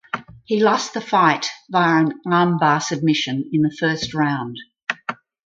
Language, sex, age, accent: English, female, 60-69, Australian English